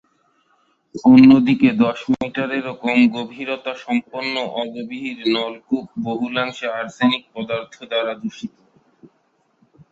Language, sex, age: Bengali, male, 19-29